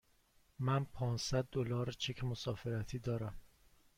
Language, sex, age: Persian, male, 30-39